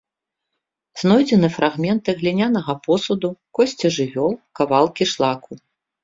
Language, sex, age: Belarusian, female, 40-49